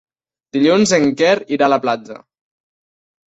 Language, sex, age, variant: Catalan, male, 19-29, Nord-Occidental